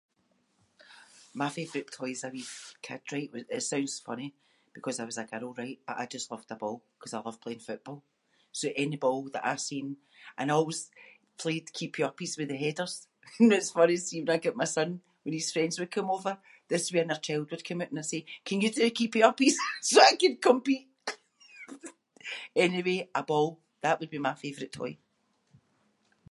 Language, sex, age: Scots, female, 60-69